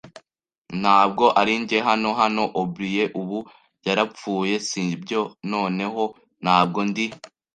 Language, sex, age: Kinyarwanda, male, under 19